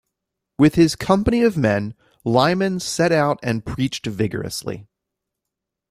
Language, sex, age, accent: English, male, 30-39, United States English